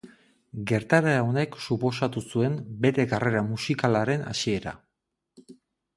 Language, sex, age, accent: Basque, male, 40-49, Erdialdekoa edo Nafarra (Gipuzkoa, Nafarroa)